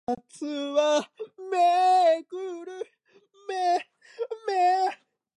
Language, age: Japanese, under 19